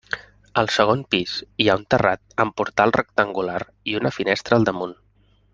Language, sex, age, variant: Catalan, male, 30-39, Central